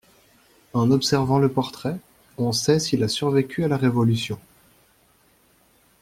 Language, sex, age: French, male, 19-29